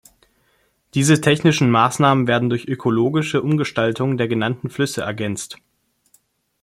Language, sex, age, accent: German, male, 19-29, Deutschland Deutsch